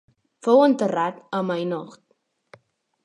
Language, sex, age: Catalan, female, under 19